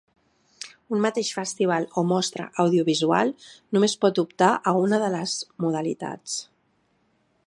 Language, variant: Catalan, Central